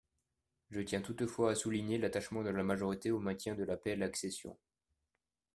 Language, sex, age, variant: French, male, 19-29, Français de métropole